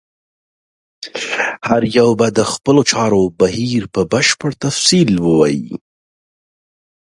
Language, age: Pashto, 30-39